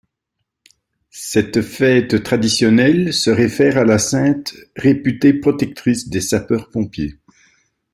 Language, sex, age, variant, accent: French, male, 70-79, Français d'Europe, Français de Belgique